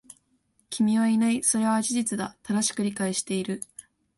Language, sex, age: Japanese, female, under 19